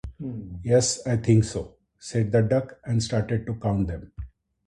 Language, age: English, 40-49